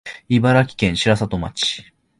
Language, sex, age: Japanese, male, 19-29